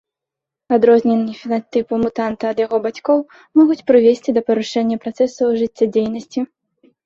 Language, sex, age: Belarusian, female, 19-29